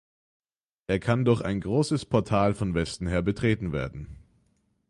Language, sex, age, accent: German, male, under 19, Deutschland Deutsch; Österreichisches Deutsch